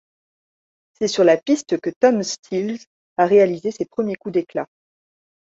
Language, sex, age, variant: French, female, 40-49, Français de métropole